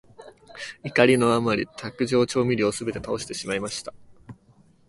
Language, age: Japanese, 19-29